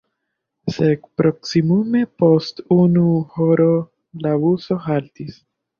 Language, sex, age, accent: Esperanto, male, 19-29, Internacia